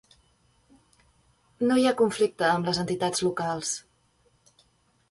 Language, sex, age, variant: Catalan, female, 30-39, Central